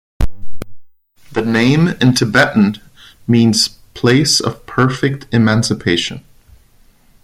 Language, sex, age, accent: English, male, 30-39, United States English